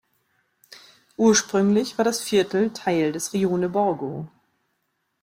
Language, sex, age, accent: German, female, 40-49, Deutschland Deutsch